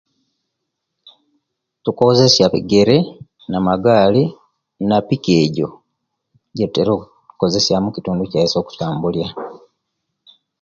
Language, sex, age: Kenyi, male, 50-59